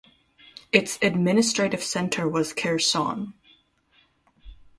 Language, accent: English, Canadian English